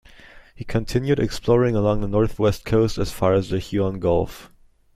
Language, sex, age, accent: English, male, 19-29, England English